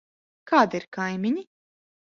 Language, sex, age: Latvian, female, 30-39